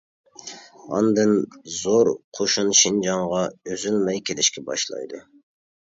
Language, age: Uyghur, 30-39